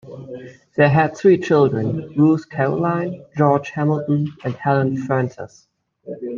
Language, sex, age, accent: English, male, 19-29, United States English